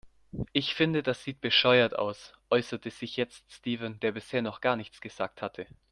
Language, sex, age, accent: German, male, under 19, Deutschland Deutsch